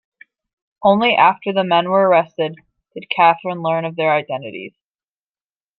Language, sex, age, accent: English, female, 19-29, United States English